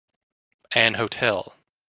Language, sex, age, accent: English, male, 30-39, United States English